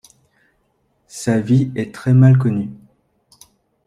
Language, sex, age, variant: French, male, 30-39, Français de métropole